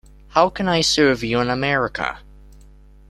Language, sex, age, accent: English, male, under 19, United States English